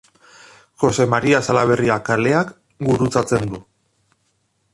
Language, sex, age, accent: Basque, male, 19-29, Erdialdekoa edo Nafarra (Gipuzkoa, Nafarroa)